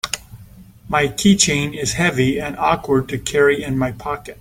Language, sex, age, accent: English, male, 50-59, United States English